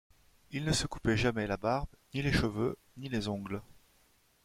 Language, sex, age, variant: French, male, 30-39, Français de métropole